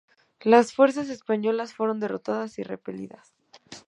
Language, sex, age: Spanish, female, 19-29